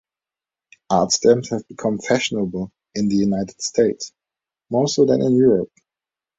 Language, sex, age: English, male, 30-39